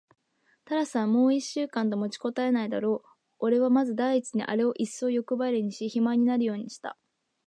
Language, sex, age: Japanese, female, under 19